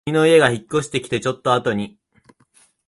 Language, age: Japanese, 19-29